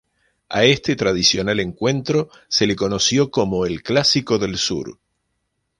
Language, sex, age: Spanish, male, 50-59